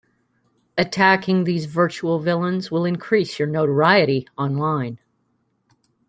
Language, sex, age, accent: English, female, 40-49, United States English